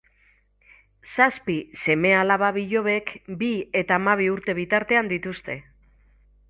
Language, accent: Basque, Mendebalekoa (Araba, Bizkaia, Gipuzkoako mendebaleko herri batzuk)